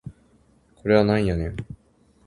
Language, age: Japanese, 19-29